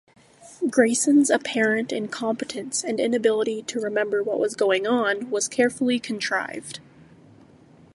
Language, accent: English, United States English